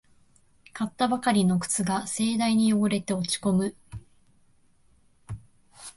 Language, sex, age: Japanese, female, 19-29